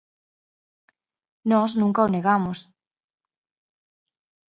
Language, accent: Galician, Atlántico (seseo e gheada)